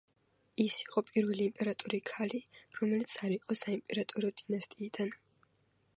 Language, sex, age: Georgian, female, 19-29